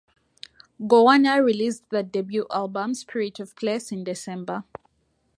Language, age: English, 19-29